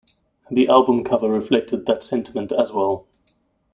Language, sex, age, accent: English, male, 30-39, Southern African (South Africa, Zimbabwe, Namibia)